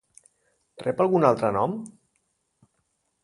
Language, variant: Catalan, Central